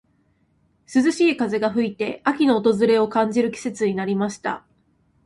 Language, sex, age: Japanese, female, 19-29